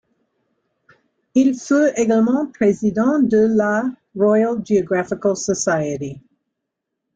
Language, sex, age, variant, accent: French, female, 60-69, Français d'Amérique du Nord, Français des États-Unis